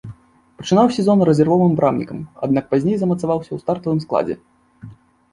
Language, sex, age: Belarusian, male, 19-29